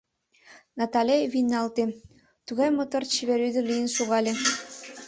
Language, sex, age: Mari, female, under 19